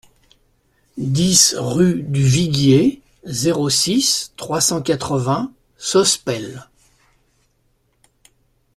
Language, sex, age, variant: French, male, 60-69, Français de métropole